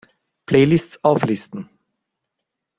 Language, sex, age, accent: German, male, 40-49, Österreichisches Deutsch